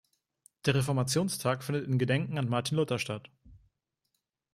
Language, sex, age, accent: German, male, 19-29, Deutschland Deutsch